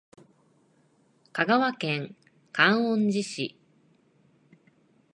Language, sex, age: Japanese, female, 30-39